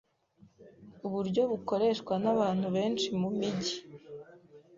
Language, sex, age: Kinyarwanda, female, 19-29